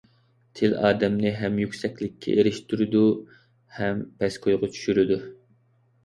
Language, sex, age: Uyghur, male, 19-29